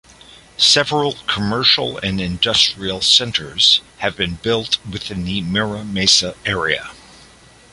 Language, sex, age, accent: English, male, 50-59, United States English